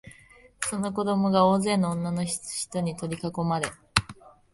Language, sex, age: Japanese, female, 19-29